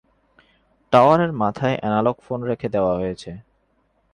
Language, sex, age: Bengali, male, 19-29